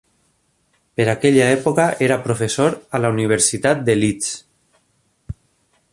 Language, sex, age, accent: Catalan, male, 40-49, valencià